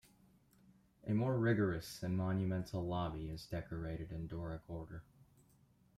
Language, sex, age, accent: English, male, 19-29, United States English